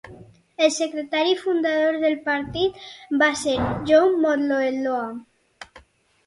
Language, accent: Catalan, valencià